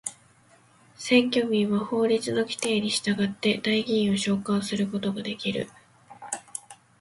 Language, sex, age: Japanese, female, 19-29